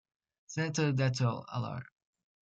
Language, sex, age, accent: English, male, under 19, United States English